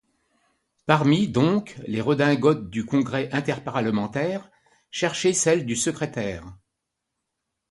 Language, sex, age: French, male, 60-69